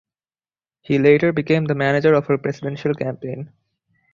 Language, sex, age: English, male, 19-29